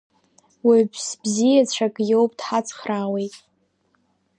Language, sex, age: Abkhazian, female, under 19